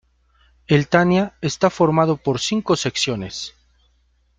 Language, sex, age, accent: Spanish, male, 30-39, México